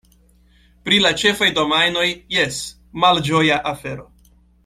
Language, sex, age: Esperanto, male, 19-29